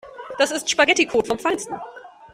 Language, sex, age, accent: German, female, 19-29, Deutschland Deutsch